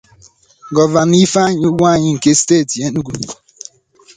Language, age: Igbo, under 19